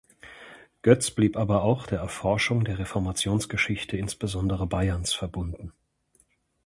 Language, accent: German, Deutschland Deutsch